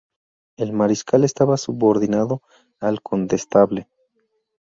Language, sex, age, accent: Spanish, male, 19-29, México